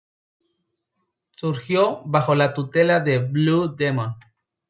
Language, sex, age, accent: Spanish, male, 30-39, México